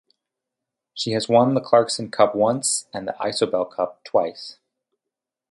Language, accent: English, United States English